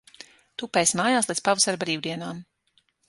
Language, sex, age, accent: Latvian, female, 30-39, Kurzeme